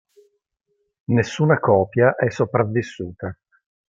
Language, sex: Italian, male